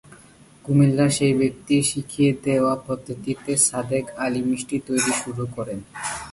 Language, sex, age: Bengali, male, under 19